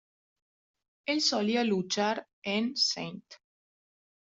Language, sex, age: Spanish, female, 19-29